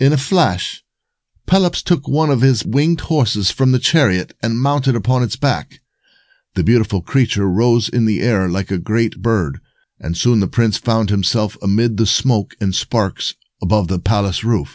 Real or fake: real